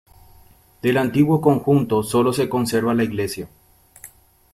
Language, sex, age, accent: Spanish, male, 30-39, Rioplatense: Argentina, Uruguay, este de Bolivia, Paraguay